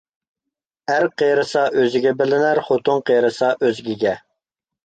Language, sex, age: Uyghur, male, 19-29